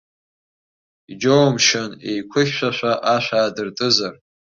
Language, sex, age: Abkhazian, male, under 19